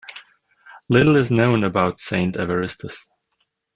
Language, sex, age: English, male, 30-39